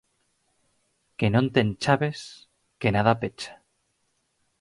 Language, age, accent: Galician, 19-29, Normativo (estándar)